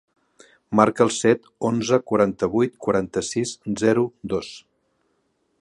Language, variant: Catalan, Central